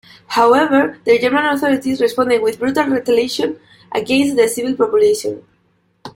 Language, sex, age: English, female, 19-29